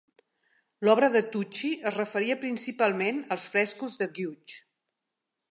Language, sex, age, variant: Catalan, female, 50-59, Central